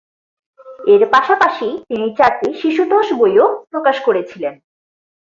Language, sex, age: Bengali, female, 19-29